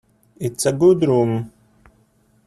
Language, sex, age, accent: English, male, 40-49, Australian English